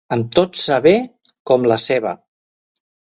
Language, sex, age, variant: Catalan, male, 60-69, Central